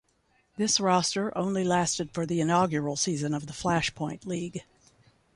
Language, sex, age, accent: English, female, 70-79, United States English